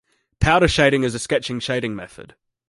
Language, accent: English, Australian English